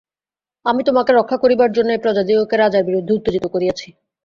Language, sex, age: Bengali, female, 19-29